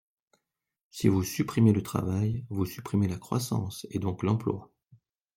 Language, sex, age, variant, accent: French, male, 40-49, Français d'Europe, Français de Suisse